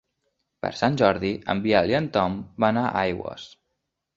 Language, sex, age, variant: Catalan, male, under 19, Nord-Occidental